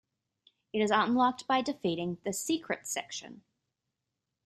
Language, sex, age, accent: English, female, 19-29, Australian English